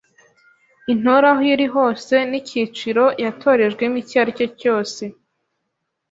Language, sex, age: Kinyarwanda, female, 19-29